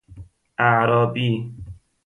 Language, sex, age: Persian, male, 19-29